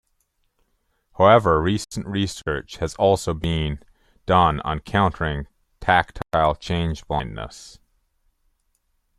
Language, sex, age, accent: English, male, 30-39, Canadian English